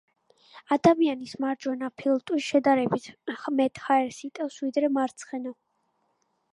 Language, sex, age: Georgian, female, 19-29